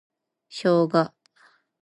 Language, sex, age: Japanese, female, 19-29